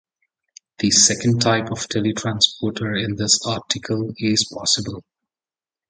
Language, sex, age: English, male, 30-39